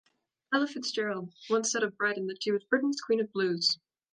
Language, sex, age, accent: English, female, under 19, United States English